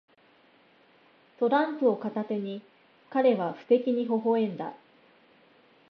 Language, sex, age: Japanese, female, 30-39